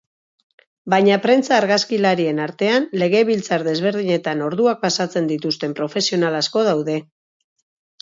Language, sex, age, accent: Basque, female, 40-49, Mendebalekoa (Araba, Bizkaia, Gipuzkoako mendebaleko herri batzuk)